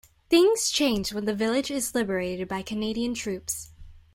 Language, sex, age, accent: English, female, under 19, United States English